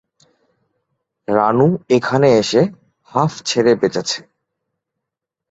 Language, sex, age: Bengali, male, 19-29